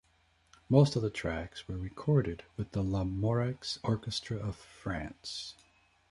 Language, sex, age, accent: English, male, 60-69, United States English